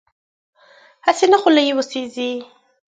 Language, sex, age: Pashto, female, under 19